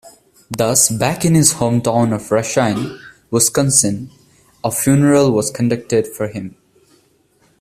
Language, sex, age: English, male, 19-29